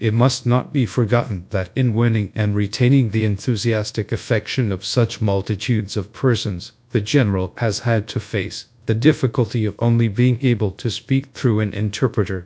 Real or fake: fake